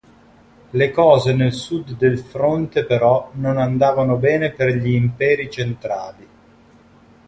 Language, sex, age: Italian, male, 30-39